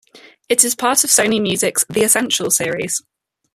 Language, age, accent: English, 19-29, England English